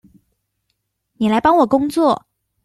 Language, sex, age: Chinese, female, 19-29